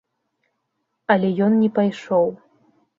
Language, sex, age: Belarusian, female, 19-29